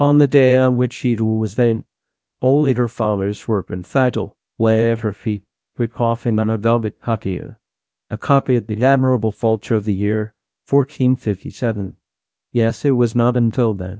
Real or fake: fake